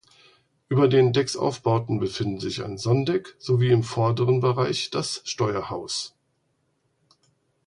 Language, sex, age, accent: German, male, 40-49, Deutschland Deutsch